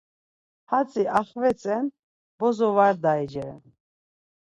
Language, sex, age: Laz, female, 40-49